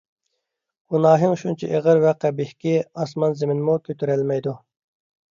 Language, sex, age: Uyghur, male, 30-39